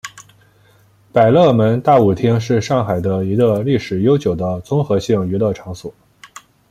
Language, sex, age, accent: Chinese, male, 19-29, 出生地：河南省